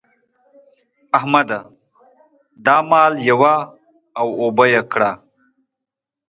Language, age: Pashto, 40-49